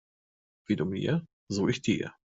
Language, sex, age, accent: German, male, 30-39, Deutschland Deutsch